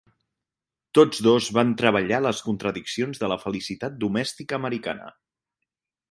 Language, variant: Catalan, Central